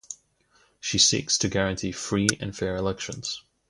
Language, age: English, 19-29